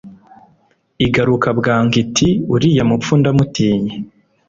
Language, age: Kinyarwanda, 19-29